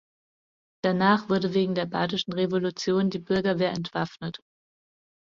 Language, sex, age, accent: German, female, 40-49, Deutschland Deutsch